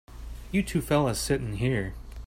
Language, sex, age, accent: English, male, 19-29, United States English